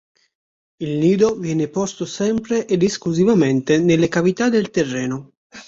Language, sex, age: Italian, male, 19-29